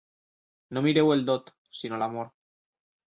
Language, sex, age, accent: Catalan, male, 19-29, valencià